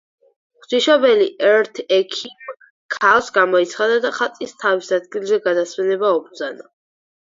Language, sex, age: Georgian, female, under 19